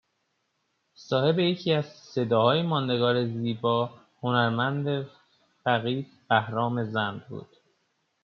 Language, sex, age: Persian, male, 19-29